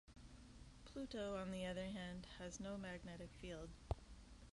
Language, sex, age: English, female, 40-49